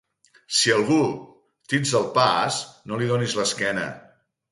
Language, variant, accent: Catalan, Central, central